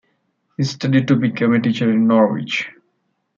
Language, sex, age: English, male, 19-29